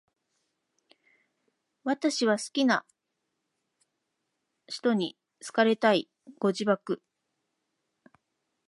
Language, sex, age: Japanese, female, 50-59